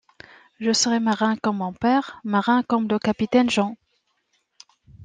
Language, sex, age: French, female, 30-39